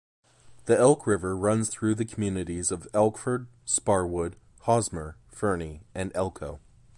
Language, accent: English, United States English